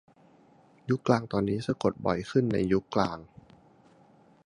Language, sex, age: Thai, male, 30-39